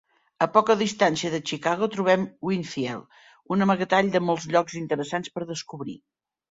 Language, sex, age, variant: Catalan, female, 60-69, Central